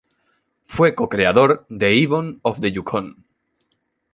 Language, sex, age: Spanish, male, 19-29